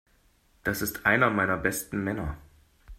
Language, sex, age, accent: German, male, 40-49, Deutschland Deutsch